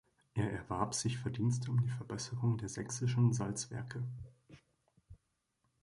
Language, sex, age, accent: German, male, 19-29, Deutschland Deutsch